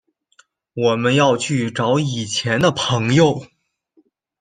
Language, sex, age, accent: Chinese, male, 19-29, 出生地：山东省